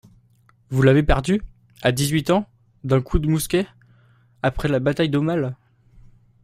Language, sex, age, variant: French, male, under 19, Français de métropole